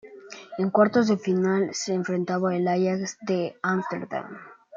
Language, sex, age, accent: Spanish, male, under 19, España: Norte peninsular (Asturias, Castilla y León, Cantabria, País Vasco, Navarra, Aragón, La Rioja, Guadalajara, Cuenca)